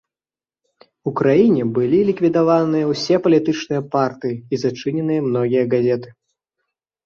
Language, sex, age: Belarusian, male, 19-29